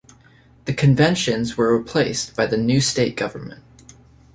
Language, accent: English, United States English